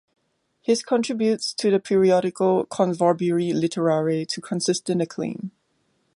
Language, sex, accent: English, female, Singaporean English